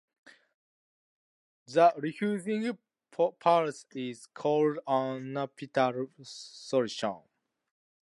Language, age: English, 19-29